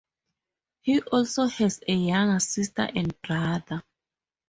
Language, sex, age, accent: English, female, 30-39, Southern African (South Africa, Zimbabwe, Namibia)